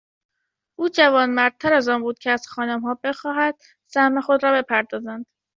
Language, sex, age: Persian, female, under 19